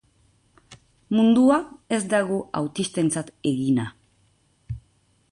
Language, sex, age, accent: Basque, female, 40-49, Nafar-lapurtarra edo Zuberotarra (Lapurdi, Nafarroa Beherea, Zuberoa)